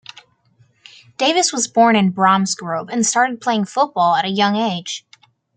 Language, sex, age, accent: English, female, under 19, United States English